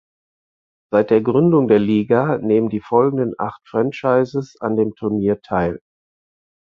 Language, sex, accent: German, male, Deutschland Deutsch